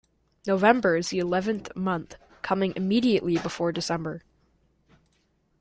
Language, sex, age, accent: English, male, under 19, United States English